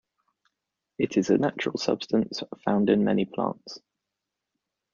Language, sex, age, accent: English, male, 19-29, England English